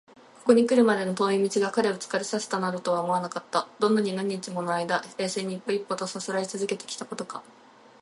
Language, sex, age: Japanese, female, 19-29